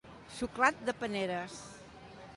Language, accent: Catalan, aprenent (recent, des d'altres llengües)